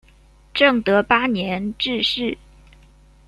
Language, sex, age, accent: Chinese, female, 19-29, 出生地：江西省